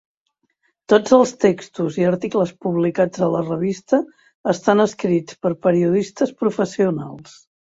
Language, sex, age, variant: Catalan, female, 60-69, Central